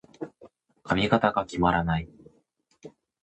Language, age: Japanese, 19-29